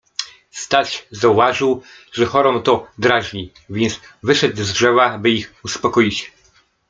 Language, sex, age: Polish, male, 40-49